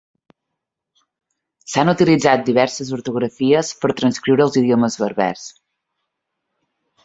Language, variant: Catalan, Central